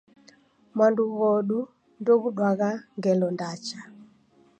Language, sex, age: Taita, female, 60-69